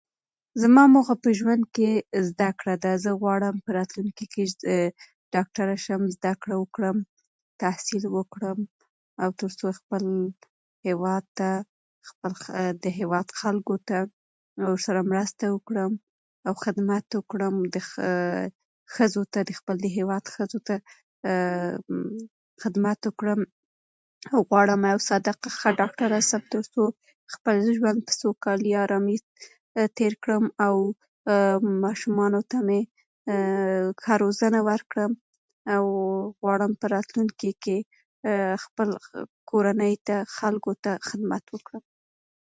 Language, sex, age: Pashto, female, 19-29